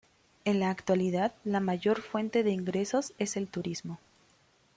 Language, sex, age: Spanish, female, 19-29